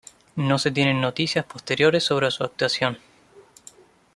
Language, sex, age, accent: Spanish, male, 19-29, Rioplatense: Argentina, Uruguay, este de Bolivia, Paraguay